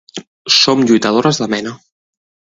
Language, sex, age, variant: Catalan, male, 30-39, Central